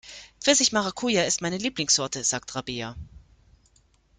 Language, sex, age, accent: German, female, 19-29, Deutschland Deutsch